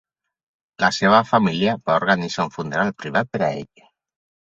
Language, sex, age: Catalan, male, 50-59